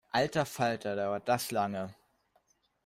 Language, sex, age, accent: German, male, under 19, Deutschland Deutsch